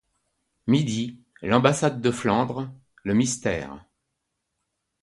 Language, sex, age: French, male, 60-69